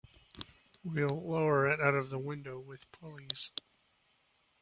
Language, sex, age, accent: English, male, 30-39, United States English